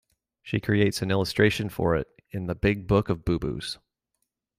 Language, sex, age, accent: English, male, 30-39, United States English